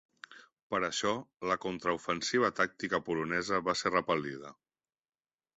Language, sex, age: Catalan, male, 30-39